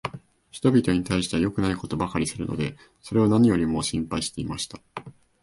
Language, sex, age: Japanese, male, 19-29